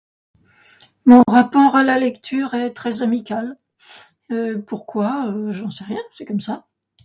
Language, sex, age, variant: French, female, 70-79, Français de métropole